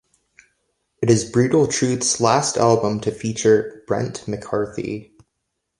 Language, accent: English, United States English